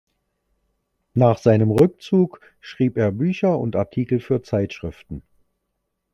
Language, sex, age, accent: German, male, 40-49, Deutschland Deutsch